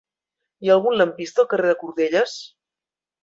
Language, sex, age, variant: Catalan, female, 30-39, Central